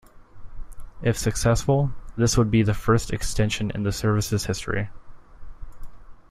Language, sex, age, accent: English, male, 19-29, United States English